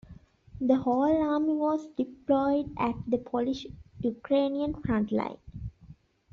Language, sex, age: English, female, 19-29